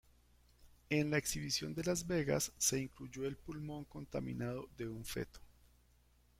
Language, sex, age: Spanish, male, 50-59